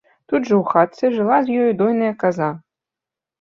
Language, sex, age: Belarusian, female, 30-39